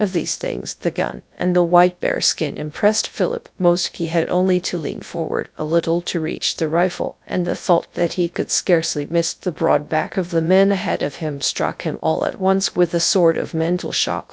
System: TTS, GradTTS